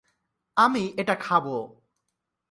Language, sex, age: Bengali, male, 19-29